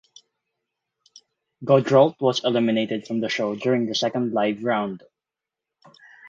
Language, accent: English, Filipino